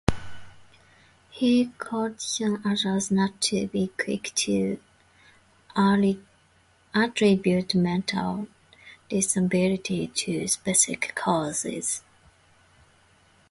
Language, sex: English, female